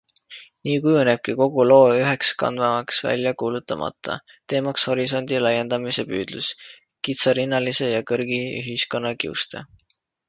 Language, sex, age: Estonian, male, 19-29